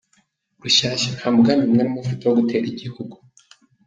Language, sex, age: Kinyarwanda, male, 19-29